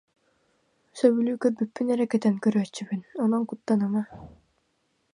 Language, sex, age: Yakut, female, 19-29